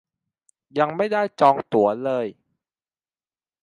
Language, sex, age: Thai, male, 19-29